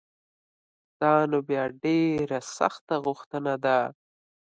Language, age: Pashto, 30-39